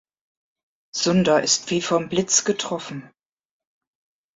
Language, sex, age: German, female, 50-59